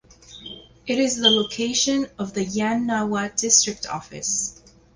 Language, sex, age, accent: English, female, 40-49, United States English